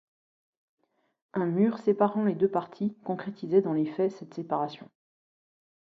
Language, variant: French, Français de métropole